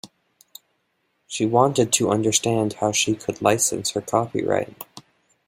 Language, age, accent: English, under 19, United States English